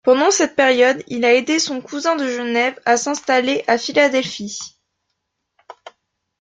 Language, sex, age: French, female, 19-29